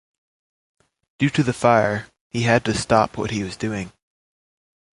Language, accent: English, United States English